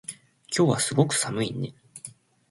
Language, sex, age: Japanese, male, 19-29